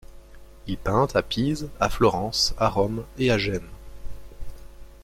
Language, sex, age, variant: French, male, 19-29, Français de métropole